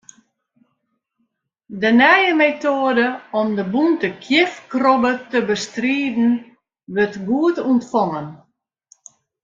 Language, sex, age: Western Frisian, female, 50-59